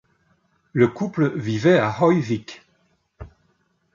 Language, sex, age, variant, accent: French, male, 60-69, Français d'Europe, Français de Belgique